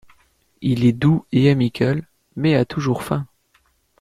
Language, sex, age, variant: French, male, under 19, Français de métropole